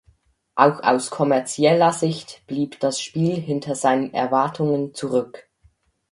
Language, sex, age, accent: German, male, under 19, Schweizerdeutsch